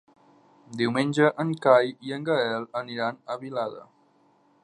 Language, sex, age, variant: Catalan, male, 19-29, Nord-Occidental